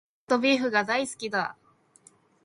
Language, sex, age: Japanese, female, 19-29